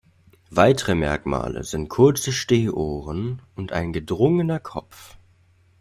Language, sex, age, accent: German, male, 19-29, Deutschland Deutsch